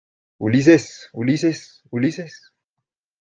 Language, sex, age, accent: Spanish, male, under 19, Andino-Pacífico: Colombia, Perú, Ecuador, oeste de Bolivia y Venezuela andina